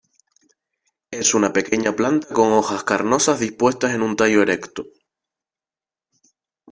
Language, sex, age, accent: Spanish, male, 19-29, España: Islas Canarias